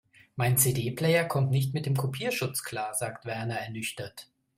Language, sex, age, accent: German, male, 30-39, Deutschland Deutsch